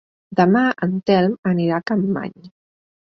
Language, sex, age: Catalan, female, 40-49